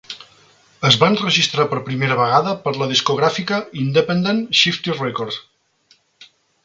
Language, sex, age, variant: Catalan, male, 40-49, Central